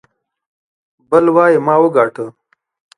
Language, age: Pashto, 19-29